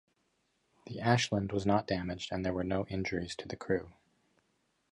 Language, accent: English, United States English